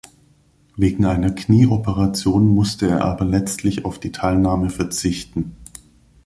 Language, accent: German, Deutschland Deutsch